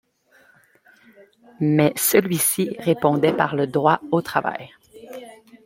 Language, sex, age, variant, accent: French, female, 19-29, Français d'Amérique du Nord, Français du Canada